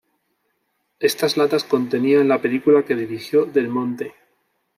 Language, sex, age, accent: Spanish, male, 30-39, España: Sur peninsular (Andalucia, Extremadura, Murcia)